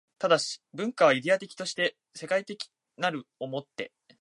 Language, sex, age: Japanese, male, 19-29